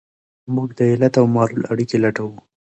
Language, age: Pashto, 19-29